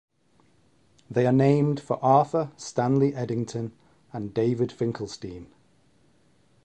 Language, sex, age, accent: English, male, 40-49, England English